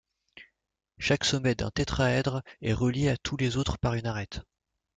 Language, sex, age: French, male, 40-49